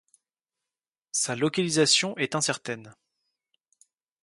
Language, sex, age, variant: French, male, 19-29, Français de métropole